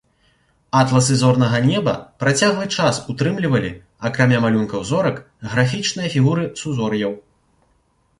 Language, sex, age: Belarusian, male, 30-39